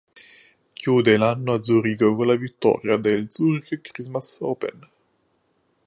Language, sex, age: Italian, male, 19-29